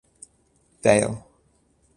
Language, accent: English, United States English; Australian English; England English; New Zealand English; Welsh English